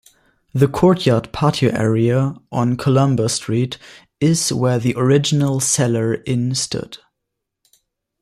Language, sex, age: English, male, 19-29